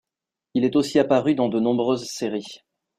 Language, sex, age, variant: French, male, 19-29, Français de métropole